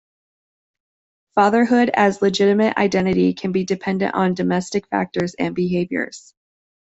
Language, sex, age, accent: English, female, 30-39, United States English